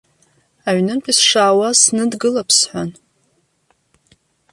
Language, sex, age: Abkhazian, female, 30-39